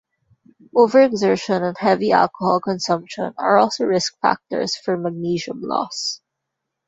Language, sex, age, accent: English, female, 19-29, Filipino